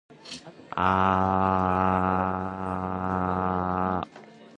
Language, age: English, under 19